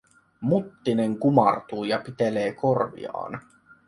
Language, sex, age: Finnish, male, 19-29